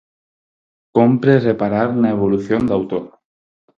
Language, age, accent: Galician, 19-29, Neofalante